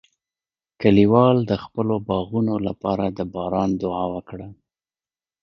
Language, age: Pashto, 30-39